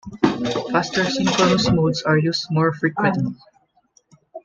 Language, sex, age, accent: English, male, 19-29, Filipino